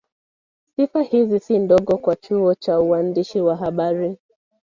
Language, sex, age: Swahili, female, 19-29